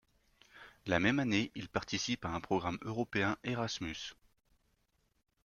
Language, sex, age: French, male, 30-39